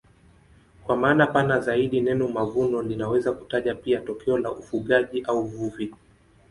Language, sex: Swahili, male